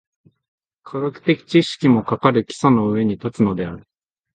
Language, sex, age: Japanese, male, under 19